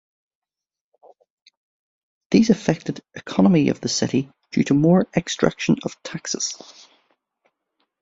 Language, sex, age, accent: English, male, 30-39, Irish English